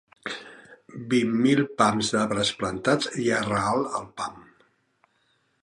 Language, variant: Catalan, Central